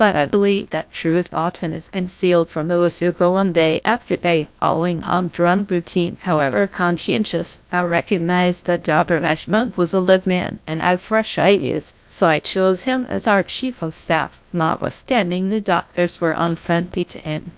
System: TTS, GlowTTS